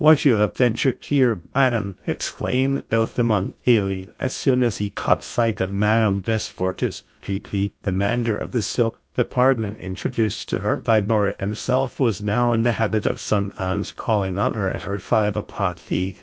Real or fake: fake